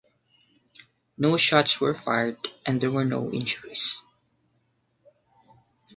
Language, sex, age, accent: English, male, 19-29, United States English; Filipino